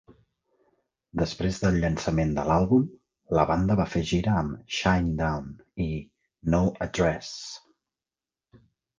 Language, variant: Catalan, Central